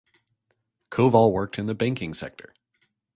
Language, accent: English, United States English